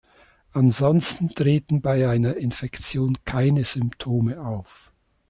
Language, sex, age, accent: German, male, 70-79, Schweizerdeutsch